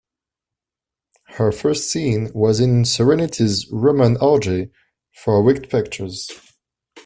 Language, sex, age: English, male, 19-29